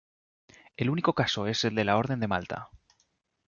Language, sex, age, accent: Spanish, male, 30-39, España: Norte peninsular (Asturias, Castilla y León, Cantabria, País Vasco, Navarra, Aragón, La Rioja, Guadalajara, Cuenca)